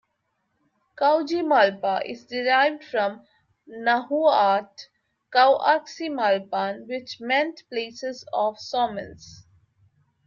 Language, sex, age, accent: English, female, 30-39, India and South Asia (India, Pakistan, Sri Lanka)